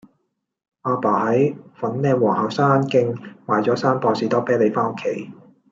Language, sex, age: Cantonese, male, 40-49